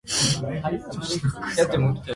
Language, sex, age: Japanese, male, 19-29